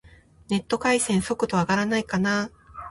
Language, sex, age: Japanese, female, 30-39